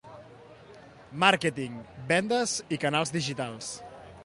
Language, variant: Catalan, Central